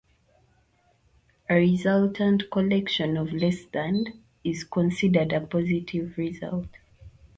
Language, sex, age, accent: English, female, 19-29, United States English